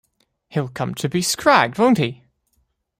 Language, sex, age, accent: English, male, 19-29, England English